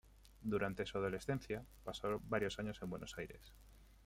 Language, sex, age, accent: Spanish, male, 30-39, España: Centro-Sur peninsular (Madrid, Toledo, Castilla-La Mancha)